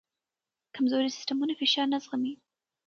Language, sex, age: Pashto, female, 19-29